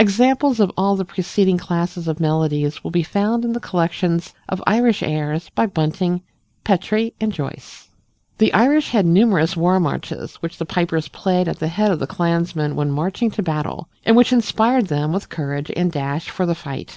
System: none